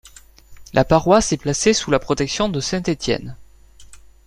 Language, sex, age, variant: French, male, 19-29, Français de métropole